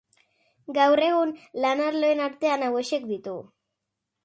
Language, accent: Basque, Erdialdekoa edo Nafarra (Gipuzkoa, Nafarroa)